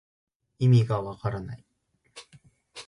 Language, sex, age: Japanese, male, under 19